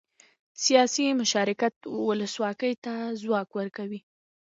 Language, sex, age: Pashto, female, 30-39